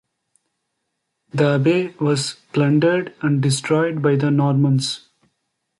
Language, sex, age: English, male, 19-29